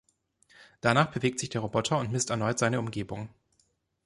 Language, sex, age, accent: German, male, 30-39, Deutschland Deutsch